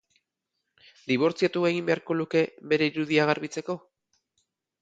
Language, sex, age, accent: Basque, male, 40-49, Mendebalekoa (Araba, Bizkaia, Gipuzkoako mendebaleko herri batzuk)